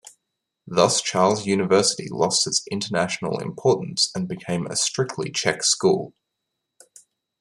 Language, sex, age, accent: English, male, 30-39, Australian English